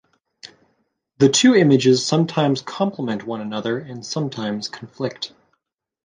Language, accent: English, United States English